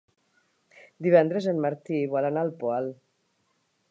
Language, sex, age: Catalan, female, 60-69